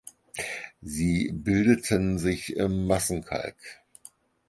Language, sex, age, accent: German, male, 50-59, Deutschland Deutsch